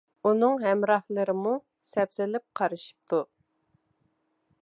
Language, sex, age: Uyghur, female, 50-59